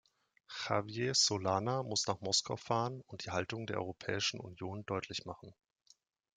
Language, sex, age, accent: German, male, 30-39, Deutschland Deutsch